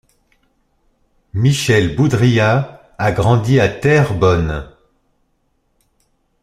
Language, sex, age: French, male, 40-49